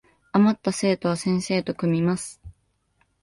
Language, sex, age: Japanese, female, 19-29